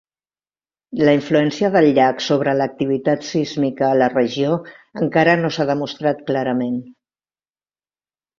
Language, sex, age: Catalan, female, 60-69